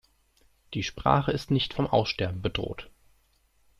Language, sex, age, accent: German, male, under 19, Deutschland Deutsch